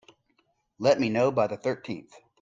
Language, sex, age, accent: English, male, 40-49, United States English